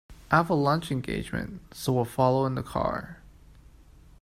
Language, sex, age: English, male, 19-29